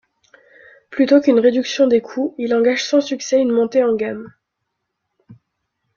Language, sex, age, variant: French, female, 19-29, Français de métropole